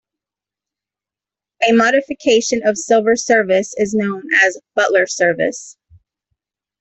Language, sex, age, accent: English, female, 40-49, United States English